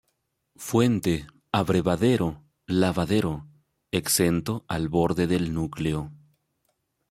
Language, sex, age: Spanish, male, 40-49